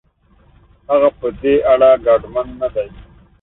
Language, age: Pashto, 30-39